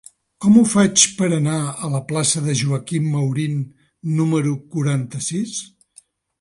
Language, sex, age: Catalan, male, 60-69